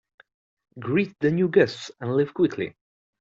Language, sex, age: English, male, 19-29